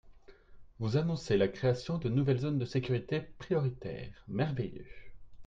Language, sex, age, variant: French, male, 30-39, Français de métropole